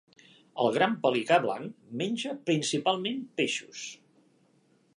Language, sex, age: Catalan, male, 50-59